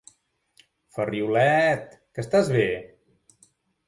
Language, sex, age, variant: Catalan, male, 40-49, Central